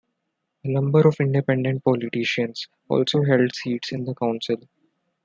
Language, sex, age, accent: English, male, 19-29, India and South Asia (India, Pakistan, Sri Lanka)